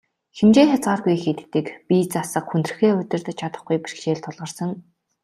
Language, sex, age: Mongolian, female, 19-29